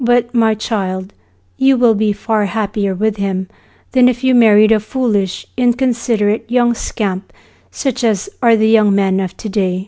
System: none